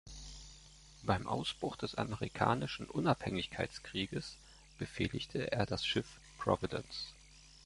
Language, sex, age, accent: German, male, 40-49, Deutschland Deutsch